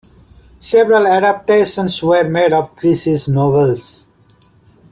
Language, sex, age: English, male, 19-29